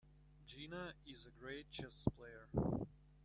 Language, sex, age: English, male, 19-29